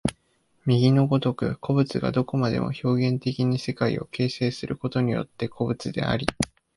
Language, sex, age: Japanese, male, 19-29